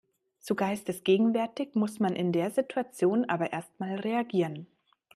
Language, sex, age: German, female, 30-39